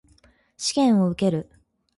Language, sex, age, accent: Japanese, female, 30-39, 標準語